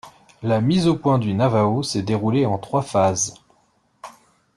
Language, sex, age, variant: French, male, 30-39, Français de métropole